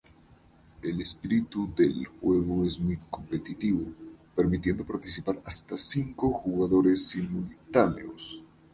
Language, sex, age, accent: Spanish, male, 19-29, Andino-Pacífico: Colombia, Perú, Ecuador, oeste de Bolivia y Venezuela andina